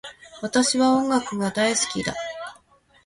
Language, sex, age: Japanese, female, 40-49